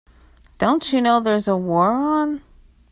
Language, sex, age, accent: English, female, 19-29, United States English